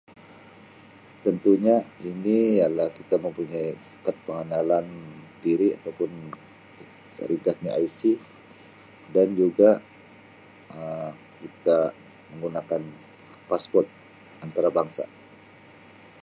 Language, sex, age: Sabah Malay, male, 40-49